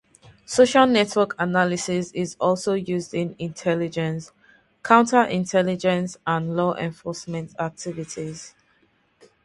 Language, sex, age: English, female, 19-29